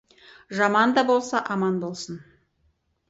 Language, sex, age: Kazakh, female, 40-49